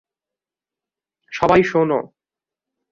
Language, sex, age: Bengali, male, under 19